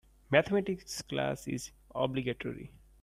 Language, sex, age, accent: English, male, 19-29, India and South Asia (India, Pakistan, Sri Lanka)